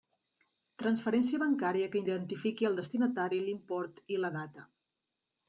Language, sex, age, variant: Catalan, female, 40-49, Central